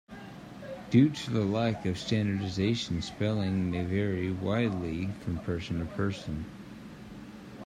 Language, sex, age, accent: English, male, 30-39, United States English